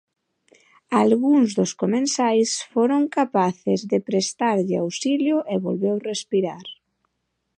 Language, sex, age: Galician, female, 19-29